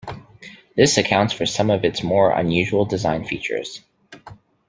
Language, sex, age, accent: English, male, 30-39, Canadian English